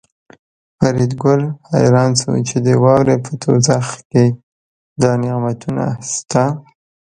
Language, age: Pashto, 19-29